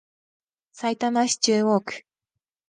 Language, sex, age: Japanese, female, 19-29